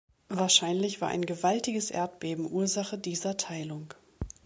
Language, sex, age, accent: German, female, 40-49, Deutschland Deutsch